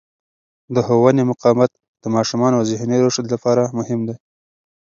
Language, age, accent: Pashto, 30-39, پکتیا ولایت، احمدزی